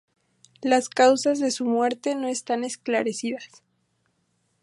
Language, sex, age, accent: Spanish, female, 19-29, México